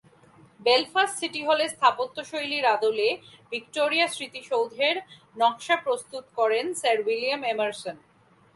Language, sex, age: Bengali, female, 19-29